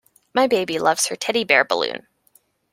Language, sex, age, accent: English, female, 19-29, Canadian English